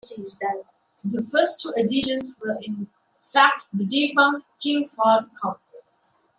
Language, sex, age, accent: English, female, 19-29, England English